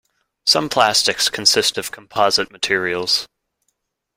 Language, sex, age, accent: English, male, 19-29, United States English